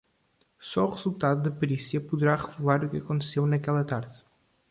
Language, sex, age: Portuguese, male, 19-29